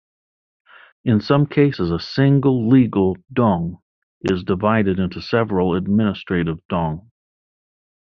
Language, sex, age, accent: English, male, 40-49, United States English